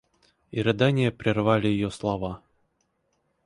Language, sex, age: Russian, male, 30-39